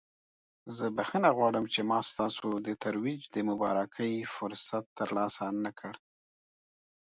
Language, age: Pashto, 40-49